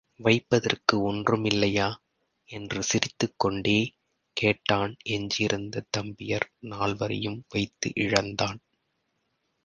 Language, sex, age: Tamil, male, 30-39